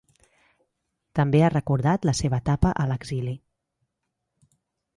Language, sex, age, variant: Catalan, female, 40-49, Central